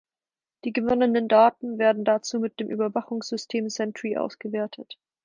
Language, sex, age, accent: German, female, 19-29, Deutschland Deutsch